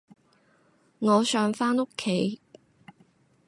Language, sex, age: Cantonese, female, 19-29